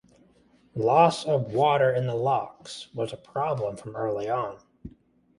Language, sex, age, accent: English, male, 30-39, United States English